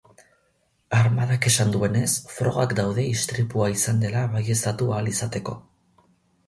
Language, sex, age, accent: Basque, male, 19-29, Mendebalekoa (Araba, Bizkaia, Gipuzkoako mendebaleko herri batzuk)